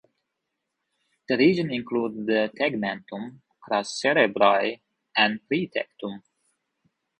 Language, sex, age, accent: English, male, 19-29, United States English; England English